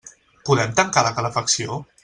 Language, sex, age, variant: Catalan, male, 19-29, Central